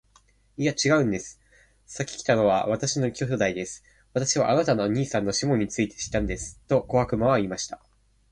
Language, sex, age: Japanese, male, 19-29